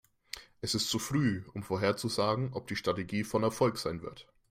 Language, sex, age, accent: German, male, 19-29, Deutschland Deutsch